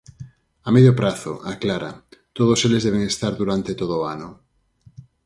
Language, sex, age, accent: Galician, male, 40-49, Normativo (estándar)